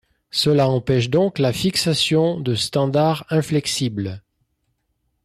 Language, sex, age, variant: French, male, 50-59, Français de métropole